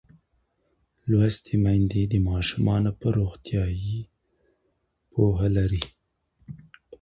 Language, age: Pashto, 30-39